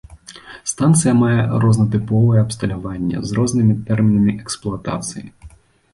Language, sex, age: Belarusian, male, 19-29